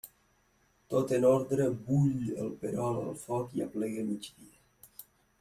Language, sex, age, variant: Catalan, male, 19-29, Nord-Occidental